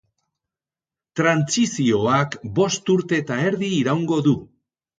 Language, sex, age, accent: Basque, male, 60-69, Erdialdekoa edo Nafarra (Gipuzkoa, Nafarroa)